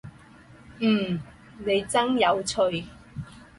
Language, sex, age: Chinese, female, 30-39